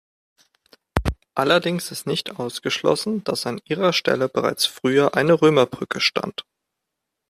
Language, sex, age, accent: German, male, 30-39, Deutschland Deutsch